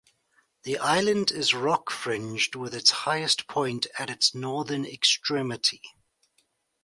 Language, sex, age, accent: English, male, 40-49, Southern African (South Africa, Zimbabwe, Namibia)